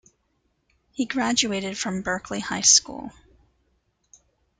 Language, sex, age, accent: English, female, 50-59, United States English